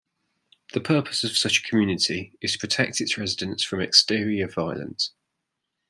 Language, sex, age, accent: English, male, 30-39, England English